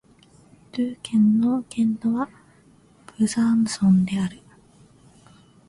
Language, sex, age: Japanese, female, under 19